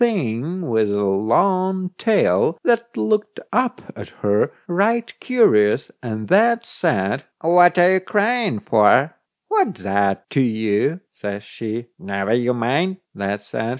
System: none